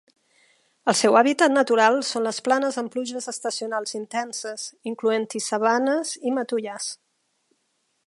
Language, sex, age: Catalan, female, 50-59